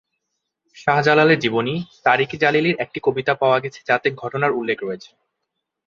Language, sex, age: Bengali, male, 19-29